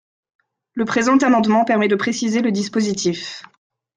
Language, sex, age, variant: French, female, 19-29, Français de métropole